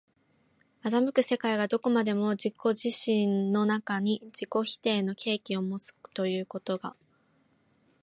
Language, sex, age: Japanese, female, 19-29